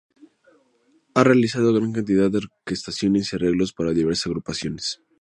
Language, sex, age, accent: Spanish, male, under 19, México